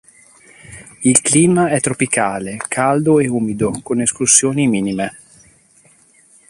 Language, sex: Italian, male